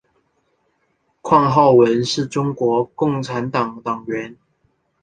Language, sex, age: Chinese, male, under 19